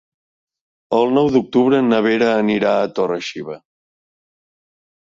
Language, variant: Catalan, Central